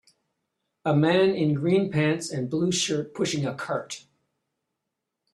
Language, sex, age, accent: English, male, 60-69, Canadian English